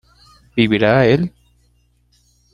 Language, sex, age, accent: Spanish, male, 30-39, Andino-Pacífico: Colombia, Perú, Ecuador, oeste de Bolivia y Venezuela andina